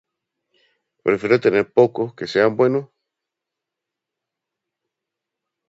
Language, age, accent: Spanish, under 19, Andino-Pacífico: Colombia, Perú, Ecuador, oeste de Bolivia y Venezuela andina